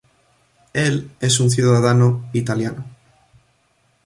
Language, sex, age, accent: Spanish, male, 19-29, España: Norte peninsular (Asturias, Castilla y León, Cantabria, País Vasco, Navarra, Aragón, La Rioja, Guadalajara, Cuenca)